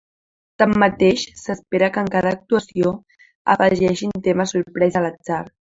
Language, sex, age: Catalan, female, under 19